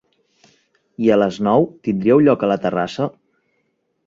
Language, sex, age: Catalan, male, 19-29